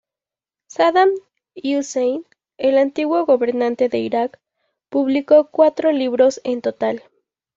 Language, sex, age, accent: Spanish, female, 19-29, México